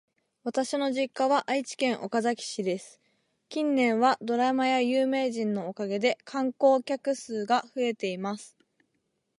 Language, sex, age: Japanese, female, 19-29